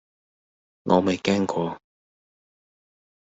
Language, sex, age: Cantonese, male, 50-59